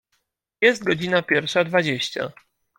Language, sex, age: Polish, male, 30-39